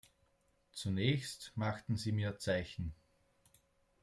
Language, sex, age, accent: German, male, 19-29, Österreichisches Deutsch